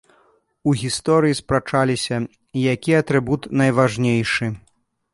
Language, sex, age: Belarusian, male, 30-39